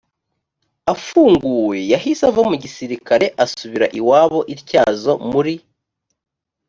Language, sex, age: Kinyarwanda, male, 30-39